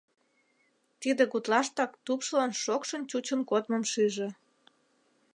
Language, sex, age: Mari, female, 30-39